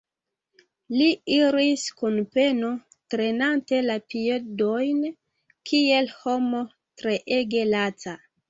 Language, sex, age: Esperanto, female, 19-29